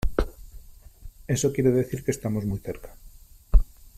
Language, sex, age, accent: Spanish, male, 30-39, España: Norte peninsular (Asturias, Castilla y León, Cantabria, País Vasco, Navarra, Aragón, La Rioja, Guadalajara, Cuenca)